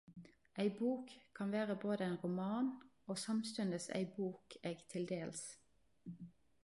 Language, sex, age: Norwegian Nynorsk, female, 30-39